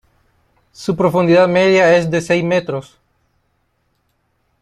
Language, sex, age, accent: Spanish, male, 19-29, América central